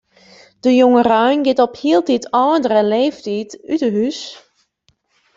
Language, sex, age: Western Frisian, female, 30-39